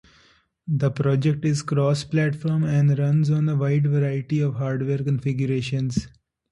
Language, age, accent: English, 19-29, India and South Asia (India, Pakistan, Sri Lanka)